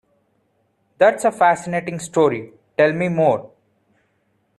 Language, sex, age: English, male, under 19